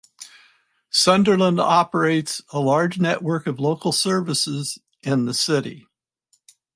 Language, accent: English, United States English